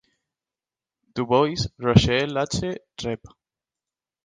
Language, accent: Spanish, España: Islas Canarias